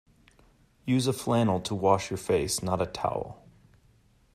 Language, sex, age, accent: English, male, 30-39, United States English